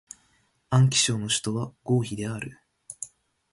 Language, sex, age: Japanese, male, 19-29